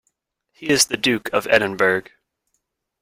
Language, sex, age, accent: English, male, 19-29, United States English